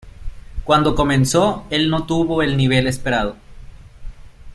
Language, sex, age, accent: Spanish, male, 19-29, México